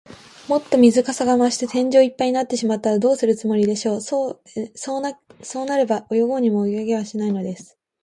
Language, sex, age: Japanese, female, 19-29